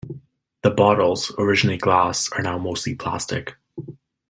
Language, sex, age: English, male, 19-29